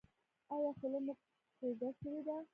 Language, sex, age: Pashto, female, 19-29